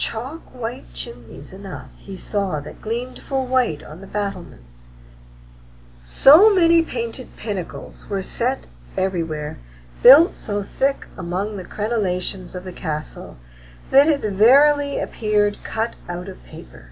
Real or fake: real